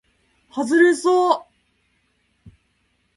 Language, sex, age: Japanese, female, 30-39